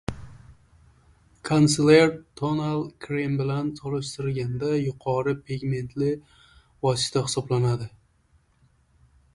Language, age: Uzbek, 19-29